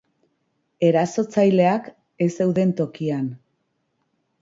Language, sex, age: Basque, female, 40-49